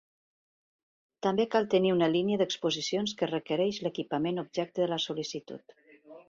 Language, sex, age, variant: Catalan, female, 50-59, Septentrional